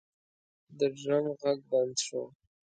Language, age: Pashto, 19-29